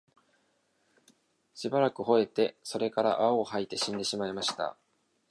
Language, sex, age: Japanese, male, 19-29